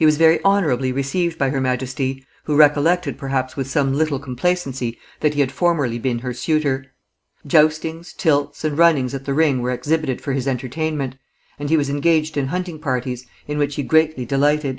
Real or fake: real